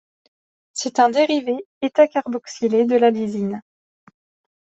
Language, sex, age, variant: French, female, 19-29, Français de métropole